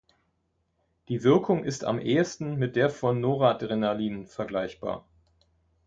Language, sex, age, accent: German, male, 50-59, Deutschland Deutsch